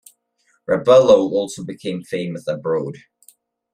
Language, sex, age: English, male, under 19